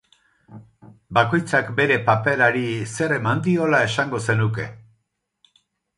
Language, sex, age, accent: Basque, male, 70-79, Erdialdekoa edo Nafarra (Gipuzkoa, Nafarroa)